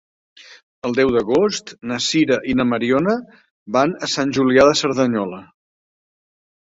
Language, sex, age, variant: Catalan, male, 60-69, Central